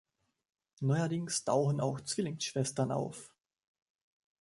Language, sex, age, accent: German, male, 19-29, Österreichisches Deutsch